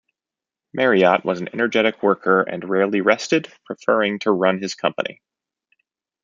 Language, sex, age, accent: English, male, 30-39, United States English